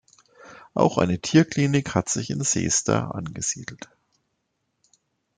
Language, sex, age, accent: German, male, 40-49, Deutschland Deutsch